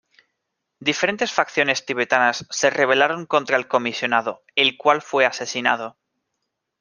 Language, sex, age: Spanish, male, 19-29